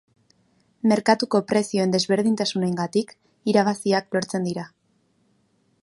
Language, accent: Basque, Erdialdekoa edo Nafarra (Gipuzkoa, Nafarroa)